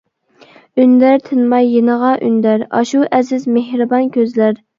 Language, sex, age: Uyghur, female, 19-29